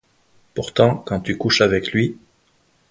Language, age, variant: French, 50-59, Français de métropole